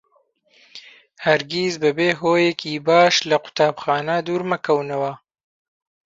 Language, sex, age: Central Kurdish, male, 19-29